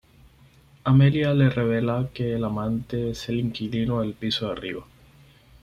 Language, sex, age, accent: Spanish, male, 19-29, Caribe: Cuba, Venezuela, Puerto Rico, República Dominicana, Panamá, Colombia caribeña, México caribeño, Costa del golfo de México